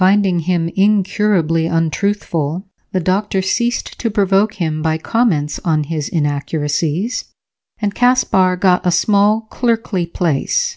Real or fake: real